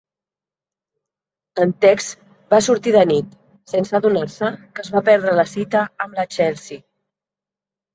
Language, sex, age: Catalan, female, 40-49